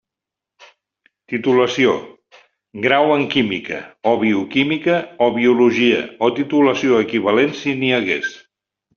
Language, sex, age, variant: Catalan, male, 70-79, Central